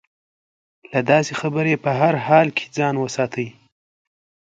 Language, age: Pashto, under 19